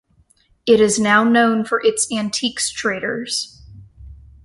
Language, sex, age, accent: English, female, 19-29, United States English